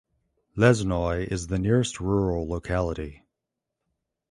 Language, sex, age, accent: English, male, 40-49, United States English